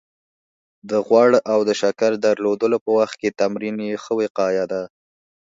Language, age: Pashto, 19-29